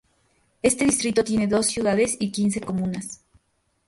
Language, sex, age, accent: Spanish, female, 19-29, México